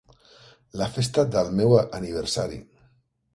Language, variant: Catalan, Central